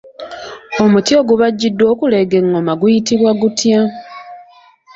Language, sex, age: Ganda, female, 30-39